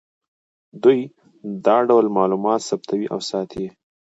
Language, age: Pashto, 19-29